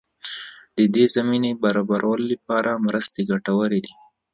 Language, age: Pashto, 19-29